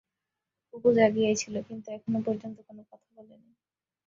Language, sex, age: Bengali, female, 19-29